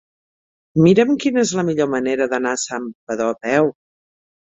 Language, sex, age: Catalan, female, 50-59